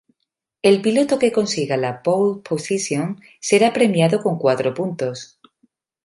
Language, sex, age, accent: Spanish, female, 40-49, España: Norte peninsular (Asturias, Castilla y León, Cantabria, País Vasco, Navarra, Aragón, La Rioja, Guadalajara, Cuenca)